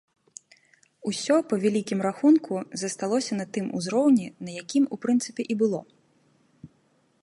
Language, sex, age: Belarusian, female, 19-29